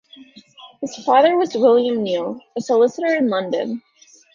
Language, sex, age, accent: English, female, 19-29, United States English